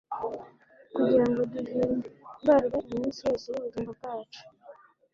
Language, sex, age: Kinyarwanda, female, 19-29